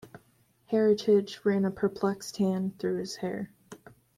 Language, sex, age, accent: English, female, under 19, United States English